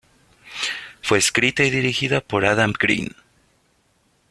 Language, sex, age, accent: Spanish, male, 19-29, México